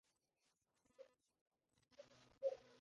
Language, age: English, 19-29